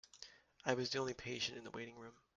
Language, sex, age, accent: English, male, under 19, United States English